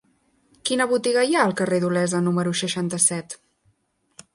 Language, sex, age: Catalan, female, 19-29